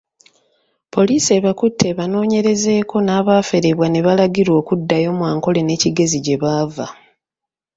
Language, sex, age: Ganda, female, 30-39